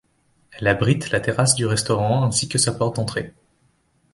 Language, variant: French, Français de métropole